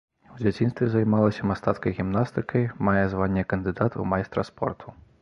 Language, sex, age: Belarusian, male, 30-39